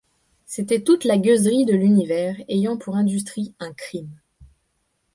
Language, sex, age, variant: French, female, 19-29, Français de métropole